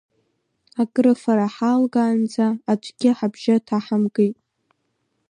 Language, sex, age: Abkhazian, female, under 19